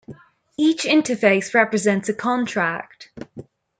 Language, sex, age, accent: English, female, under 19, England English